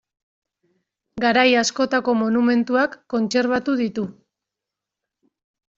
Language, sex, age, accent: Basque, female, 30-39, Erdialdekoa edo Nafarra (Gipuzkoa, Nafarroa)